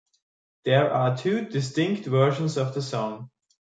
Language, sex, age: English, male, 30-39